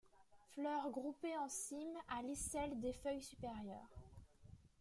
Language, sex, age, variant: French, female, under 19, Français de métropole